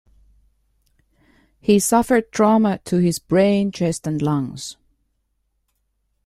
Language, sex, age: English, female, 40-49